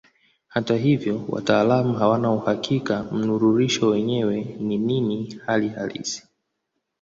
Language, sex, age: Swahili, male, 19-29